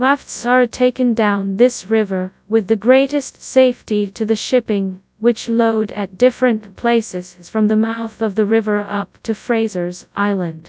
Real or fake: fake